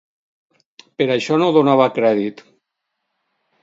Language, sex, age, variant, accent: Catalan, male, 50-59, Valencià meridional, valencià